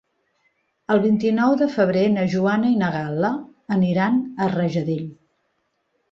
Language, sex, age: Catalan, female, 50-59